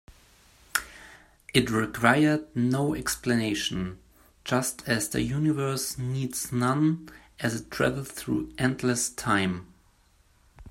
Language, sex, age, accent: English, male, 30-39, United States English